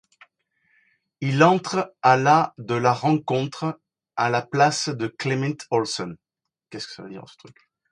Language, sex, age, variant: French, male, 40-49, Français de métropole